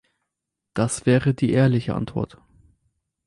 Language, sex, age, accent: German, male, 19-29, Deutschland Deutsch